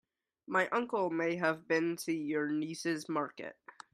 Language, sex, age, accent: English, male, under 19, United States English